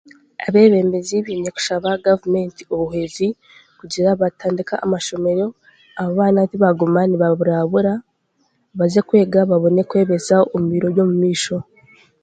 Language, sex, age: Chiga, female, 19-29